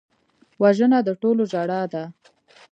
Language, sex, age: Pashto, female, 19-29